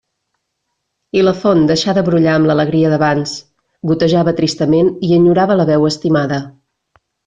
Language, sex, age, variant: Catalan, female, 30-39, Central